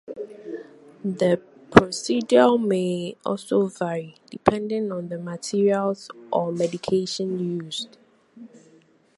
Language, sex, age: English, female, 19-29